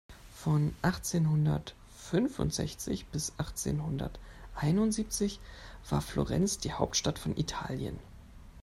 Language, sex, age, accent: German, male, 19-29, Deutschland Deutsch